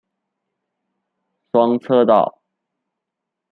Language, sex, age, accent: Chinese, male, 19-29, 出生地：四川省